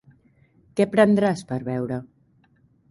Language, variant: Catalan, Central